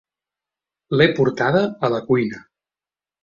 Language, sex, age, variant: Catalan, male, 30-39, Central